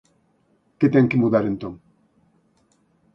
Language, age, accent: Galician, 50-59, Central (gheada)